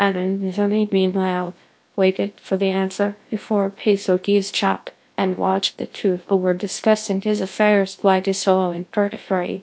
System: TTS, GlowTTS